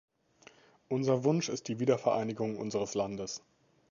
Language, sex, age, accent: German, male, 30-39, Deutschland Deutsch